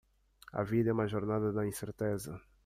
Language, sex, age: Portuguese, male, 30-39